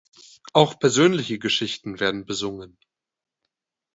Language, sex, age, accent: German, male, 19-29, Deutschland Deutsch